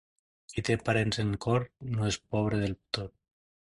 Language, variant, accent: Catalan, Nord-Occidental, nord-occidental